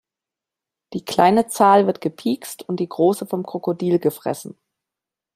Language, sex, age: German, female, 40-49